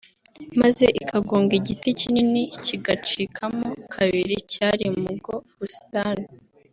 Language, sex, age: Kinyarwanda, female, 19-29